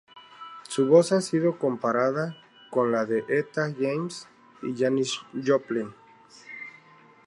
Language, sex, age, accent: Spanish, male, 30-39, México